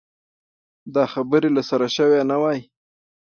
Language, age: Pashto, 30-39